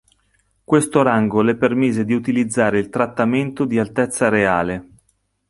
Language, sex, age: Italian, male, 40-49